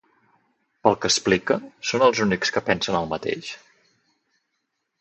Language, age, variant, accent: Catalan, 30-39, Central, central